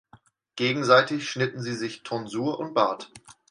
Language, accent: German, Deutschland Deutsch